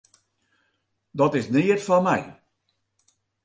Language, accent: Western Frisian, Klaaifrysk